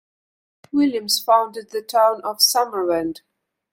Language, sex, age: English, female, 19-29